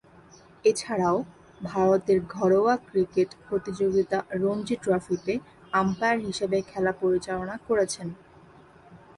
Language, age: Bengali, 19-29